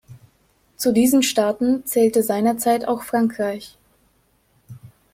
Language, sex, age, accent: German, female, 19-29, Deutschland Deutsch